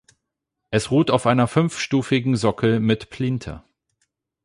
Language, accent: German, Deutschland Deutsch